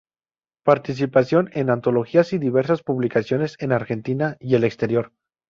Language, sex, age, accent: Spanish, male, 19-29, México